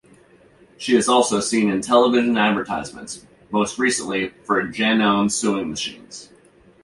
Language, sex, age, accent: English, male, 19-29, United States English